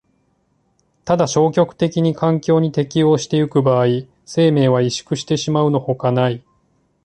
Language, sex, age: Japanese, male, 30-39